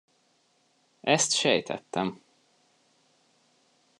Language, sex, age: Hungarian, male, 19-29